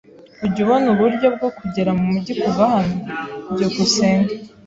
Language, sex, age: Kinyarwanda, female, 19-29